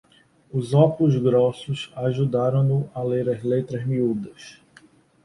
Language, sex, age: Portuguese, male, 30-39